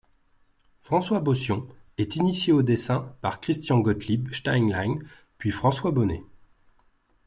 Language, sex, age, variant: French, male, 40-49, Français de métropole